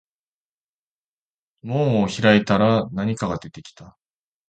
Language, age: Japanese, 30-39